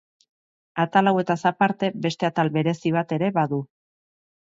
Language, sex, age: Basque, female, 40-49